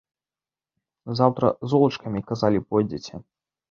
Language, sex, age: Belarusian, male, 30-39